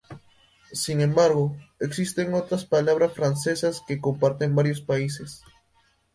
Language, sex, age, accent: Spanish, male, under 19, Andino-Pacífico: Colombia, Perú, Ecuador, oeste de Bolivia y Venezuela andina